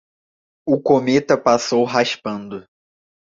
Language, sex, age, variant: Portuguese, male, under 19, Portuguese (Brasil)